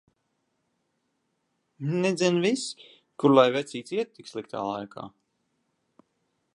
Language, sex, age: Latvian, male, 19-29